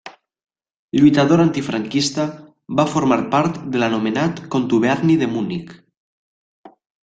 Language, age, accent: Catalan, under 19, valencià